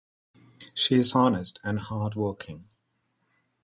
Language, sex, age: English, male, 30-39